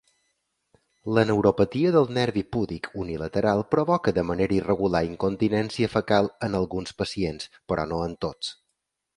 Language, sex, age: Catalan, male, 40-49